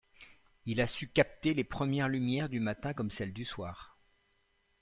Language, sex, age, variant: French, male, 50-59, Français de métropole